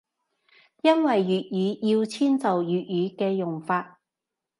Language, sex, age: Cantonese, female, 30-39